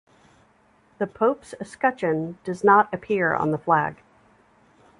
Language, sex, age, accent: English, female, 50-59, United States English